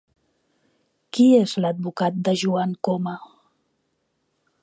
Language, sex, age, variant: Catalan, female, 40-49, Central